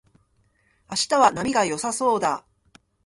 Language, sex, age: Japanese, female, 40-49